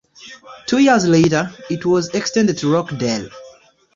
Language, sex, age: English, male, 19-29